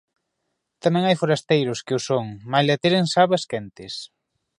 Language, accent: Galician, Oriental (común en zona oriental)